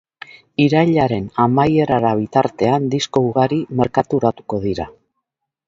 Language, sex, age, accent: Basque, female, 60-69, Mendebalekoa (Araba, Bizkaia, Gipuzkoako mendebaleko herri batzuk)